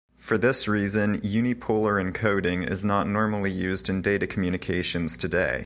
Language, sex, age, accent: English, male, 19-29, United States English